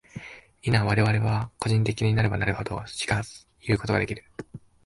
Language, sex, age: Japanese, male, under 19